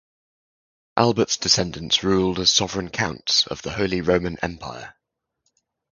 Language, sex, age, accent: English, male, 19-29, England English